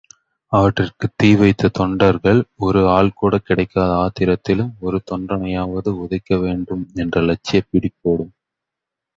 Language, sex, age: Tamil, male, 19-29